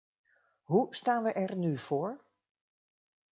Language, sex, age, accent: Dutch, female, 60-69, Nederlands Nederlands